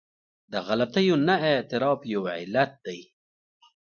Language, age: Pashto, 30-39